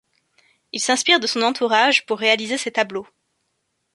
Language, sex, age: French, female, 19-29